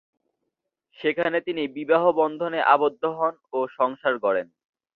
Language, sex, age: Bengali, male, 19-29